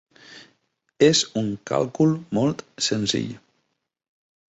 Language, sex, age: Catalan, male, 40-49